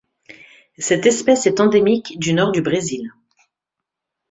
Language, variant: French, Français de métropole